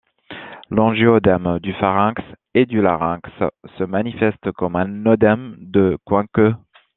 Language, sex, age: French, male, 30-39